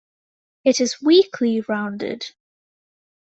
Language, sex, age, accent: English, female, 19-29, England English